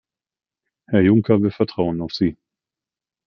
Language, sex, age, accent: German, male, 40-49, Deutschland Deutsch